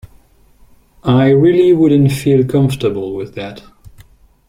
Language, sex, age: English, male, 30-39